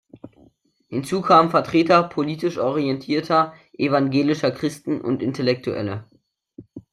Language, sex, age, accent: German, male, under 19, Deutschland Deutsch